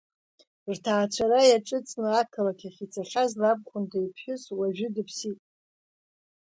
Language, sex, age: Abkhazian, female, 50-59